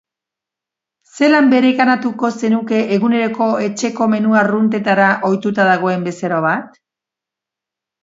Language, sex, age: Basque, female, 60-69